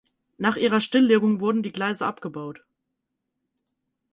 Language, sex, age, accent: German, female, 19-29, Deutschland Deutsch